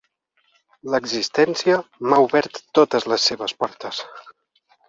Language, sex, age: Catalan, male, 19-29